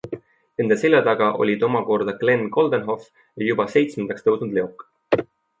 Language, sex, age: Estonian, male, 19-29